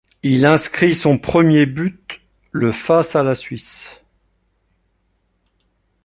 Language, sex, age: French, male, 50-59